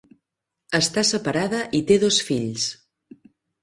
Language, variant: Catalan, Central